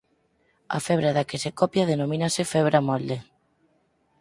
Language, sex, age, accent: Galician, female, 19-29, Normativo (estándar)